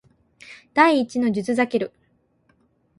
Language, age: Japanese, 19-29